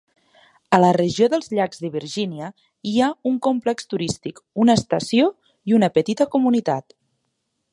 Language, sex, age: Catalan, female, 19-29